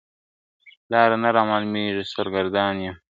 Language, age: Pashto, 19-29